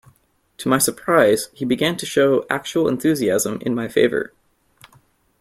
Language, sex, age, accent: English, male, 19-29, United States English